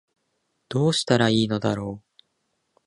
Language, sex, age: Japanese, male, 19-29